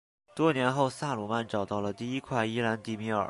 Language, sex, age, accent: Chinese, male, under 19, 出生地：河北省